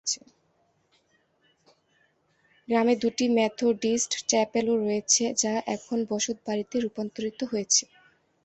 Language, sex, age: Bengali, female, 19-29